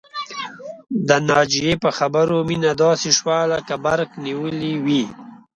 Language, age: Pashto, 30-39